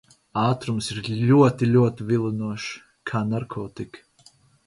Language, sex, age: Latvian, male, 19-29